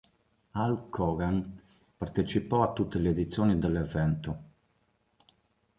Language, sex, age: Italian, male, 30-39